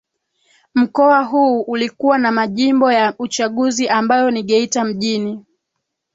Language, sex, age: Swahili, female, 19-29